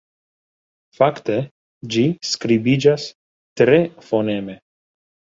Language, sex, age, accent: Esperanto, male, 30-39, Internacia